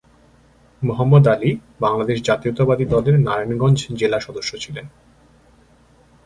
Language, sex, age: Bengali, male, 30-39